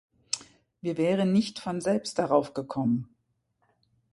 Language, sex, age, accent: German, female, 50-59, Deutschland Deutsch